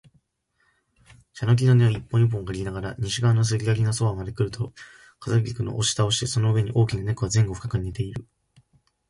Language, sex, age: Japanese, male, under 19